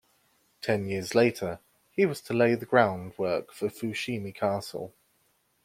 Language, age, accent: English, 19-29, England English